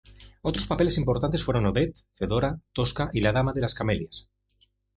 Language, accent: Spanish, España: Centro-Sur peninsular (Madrid, Toledo, Castilla-La Mancha)